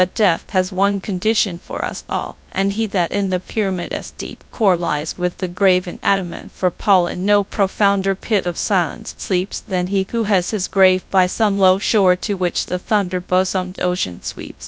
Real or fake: fake